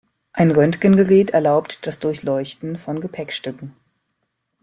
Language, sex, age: German, female, 19-29